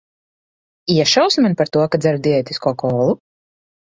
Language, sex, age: Latvian, female, 19-29